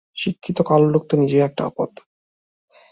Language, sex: Bengali, male